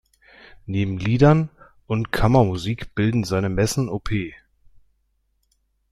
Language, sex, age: German, male, 30-39